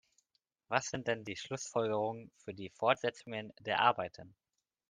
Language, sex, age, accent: German, male, 19-29, Deutschland Deutsch